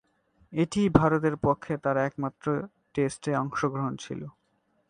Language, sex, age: Bengali, male, 19-29